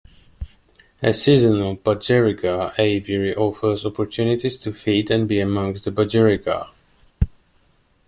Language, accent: English, England English